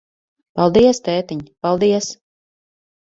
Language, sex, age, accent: Latvian, female, 50-59, Riga